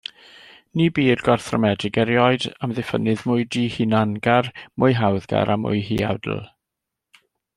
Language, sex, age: Welsh, male, 50-59